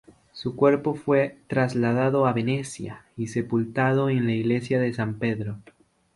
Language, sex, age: Spanish, male, under 19